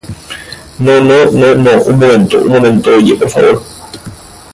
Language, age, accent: Spanish, 19-29, España: Islas Canarias